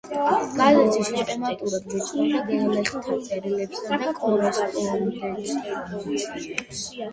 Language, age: Georgian, 19-29